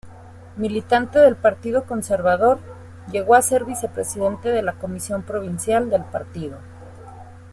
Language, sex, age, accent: Spanish, female, 30-39, México